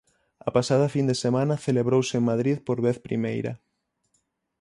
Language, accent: Galician, Oriental (común en zona oriental); Normativo (estándar)